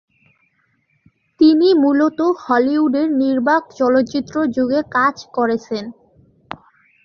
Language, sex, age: Bengali, female, under 19